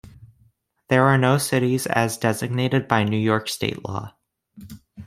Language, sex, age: English, male, under 19